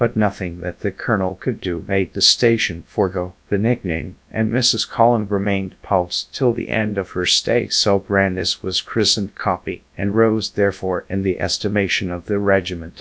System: TTS, GradTTS